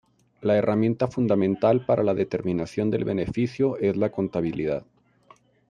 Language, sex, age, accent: Spanish, male, 40-49, México